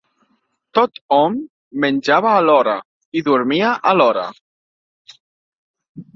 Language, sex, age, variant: Catalan, male, 19-29, Central